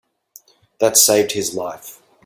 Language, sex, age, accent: English, male, 30-39, Australian English